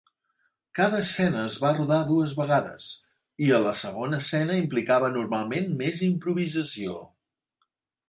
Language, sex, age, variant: Catalan, male, 40-49, Central